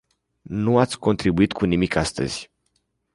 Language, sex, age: Romanian, male, 19-29